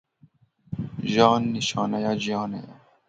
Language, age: Kurdish, 19-29